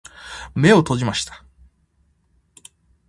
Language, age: Japanese, 19-29